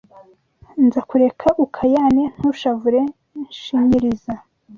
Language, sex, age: Kinyarwanda, female, 19-29